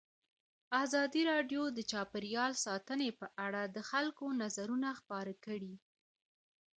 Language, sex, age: Pashto, female, 30-39